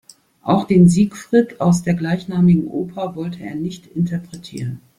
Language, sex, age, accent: German, female, 50-59, Deutschland Deutsch